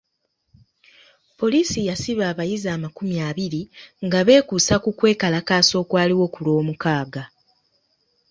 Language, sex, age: Ganda, female, 30-39